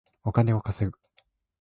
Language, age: Japanese, 19-29